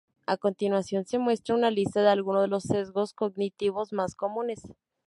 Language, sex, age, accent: Spanish, female, 19-29, México